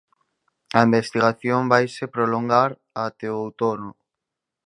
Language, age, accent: Galician, under 19, Oriental (común en zona oriental)